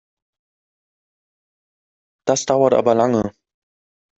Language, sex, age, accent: German, male, 30-39, Deutschland Deutsch